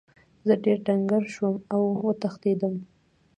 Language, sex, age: Pashto, female, 19-29